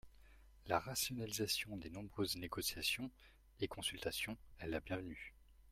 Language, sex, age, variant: French, male, 19-29, Français de métropole